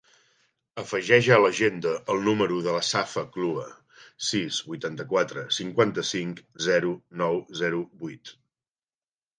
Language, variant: Catalan, Central